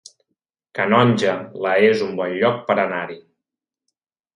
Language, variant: Catalan, Septentrional